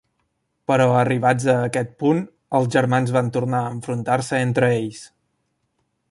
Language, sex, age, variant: Catalan, male, 19-29, Central